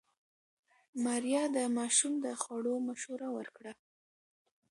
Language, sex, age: Pashto, female, under 19